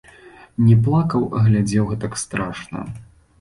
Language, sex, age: Belarusian, male, 19-29